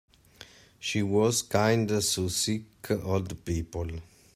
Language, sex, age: English, male, 40-49